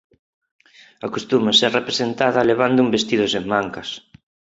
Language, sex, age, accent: Galician, male, 30-39, Neofalante